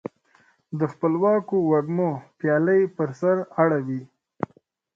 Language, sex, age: Pashto, male, 30-39